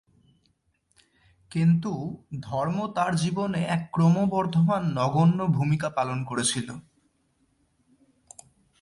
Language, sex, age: Bengali, male, 19-29